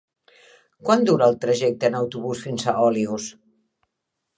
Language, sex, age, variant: Catalan, female, 60-69, Central